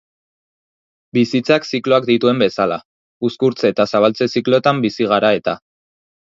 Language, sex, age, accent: Basque, male, 19-29, Erdialdekoa edo Nafarra (Gipuzkoa, Nafarroa)